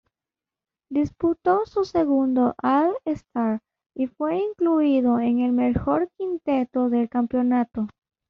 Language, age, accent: Spanish, 90+, Andino-Pacífico: Colombia, Perú, Ecuador, oeste de Bolivia y Venezuela andina